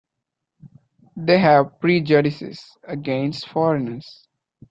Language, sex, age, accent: English, male, 19-29, India and South Asia (India, Pakistan, Sri Lanka)